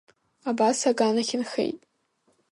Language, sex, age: Abkhazian, female, under 19